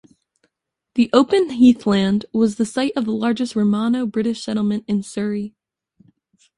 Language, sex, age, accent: English, female, under 19, United States English